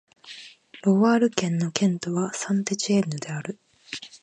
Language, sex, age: Japanese, female, 19-29